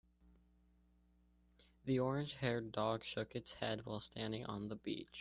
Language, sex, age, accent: English, male, 19-29, United States English